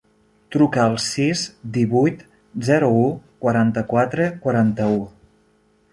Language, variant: Catalan, Nord-Occidental